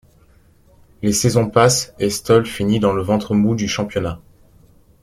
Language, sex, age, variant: French, male, 19-29, Français de métropole